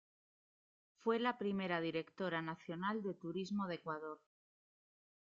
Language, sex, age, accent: Spanish, female, 30-39, España: Norte peninsular (Asturias, Castilla y León, Cantabria, País Vasco, Navarra, Aragón, La Rioja, Guadalajara, Cuenca)